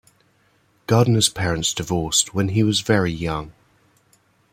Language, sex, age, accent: English, male, 19-29, England English